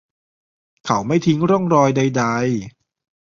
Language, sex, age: Thai, male, 30-39